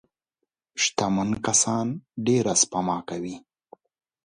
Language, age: Pashto, 50-59